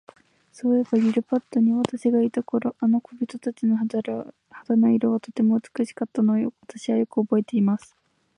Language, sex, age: Japanese, female, 19-29